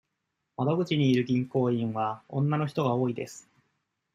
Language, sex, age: Japanese, male, 19-29